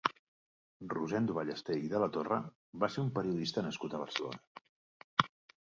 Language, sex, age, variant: Catalan, male, 50-59, Central